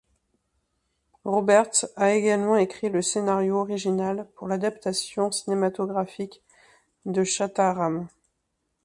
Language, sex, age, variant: French, female, 30-39, Français de métropole